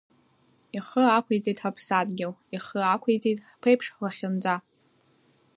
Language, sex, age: Abkhazian, female, under 19